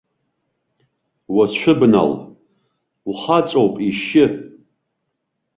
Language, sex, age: Abkhazian, male, 50-59